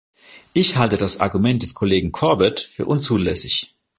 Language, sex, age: German, male, 40-49